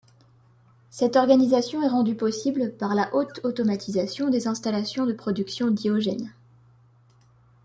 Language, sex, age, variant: French, female, 19-29, Français de métropole